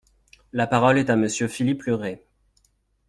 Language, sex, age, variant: French, male, 30-39, Français de métropole